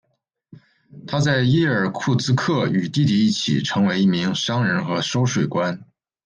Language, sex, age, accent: Chinese, male, 19-29, 出生地：山东省